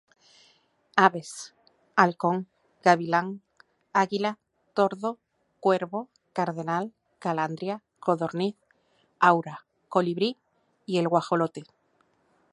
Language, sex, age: Spanish, female, 30-39